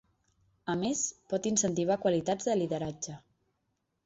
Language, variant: Catalan, Central